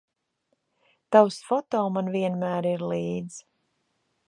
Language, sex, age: Latvian, female, 40-49